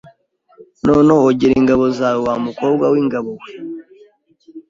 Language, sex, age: Kinyarwanda, male, 19-29